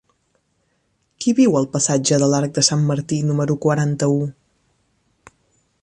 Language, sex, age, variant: Catalan, female, 30-39, Central